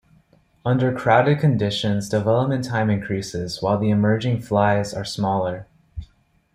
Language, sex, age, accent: English, male, 19-29, United States English